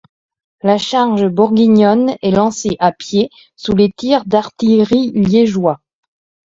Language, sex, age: French, female, 50-59